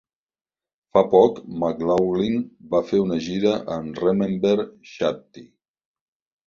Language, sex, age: Catalan, male, 50-59